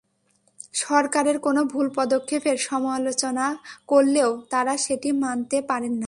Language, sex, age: Bengali, female, 19-29